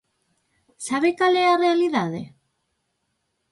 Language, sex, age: Galician, female, 19-29